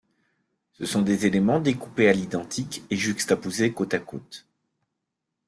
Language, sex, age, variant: French, male, 50-59, Français de métropole